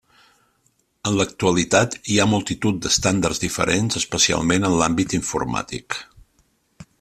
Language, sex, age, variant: Catalan, male, 50-59, Central